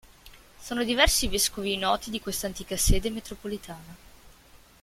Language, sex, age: Italian, female, 19-29